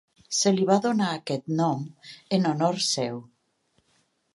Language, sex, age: Catalan, female, 50-59